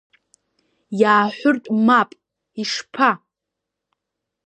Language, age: Abkhazian, under 19